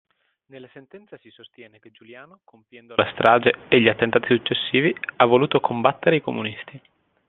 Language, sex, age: Italian, male, 19-29